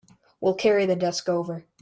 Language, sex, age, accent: English, male, under 19, United States English